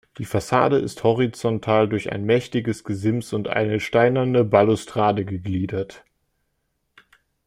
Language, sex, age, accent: German, male, under 19, Deutschland Deutsch